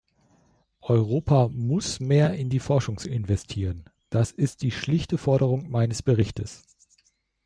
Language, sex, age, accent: German, male, 40-49, Deutschland Deutsch